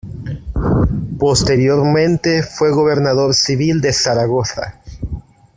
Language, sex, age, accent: Spanish, male, 19-29, América central